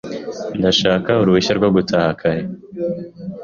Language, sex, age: Kinyarwanda, male, 19-29